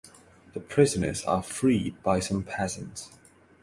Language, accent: English, England English; India and South Asia (India, Pakistan, Sri Lanka)